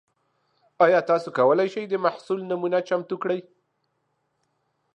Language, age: Pashto, 40-49